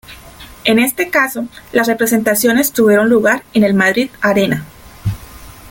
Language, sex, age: Spanish, female, 30-39